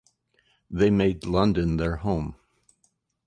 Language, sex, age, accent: English, male, 50-59, United States English